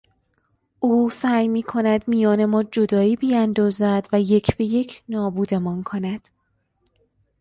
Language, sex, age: Persian, female, under 19